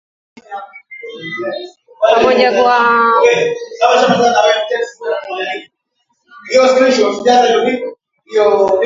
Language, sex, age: Swahili, female, 19-29